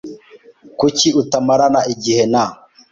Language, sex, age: Kinyarwanda, male, 19-29